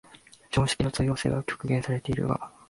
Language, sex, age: Japanese, male, 19-29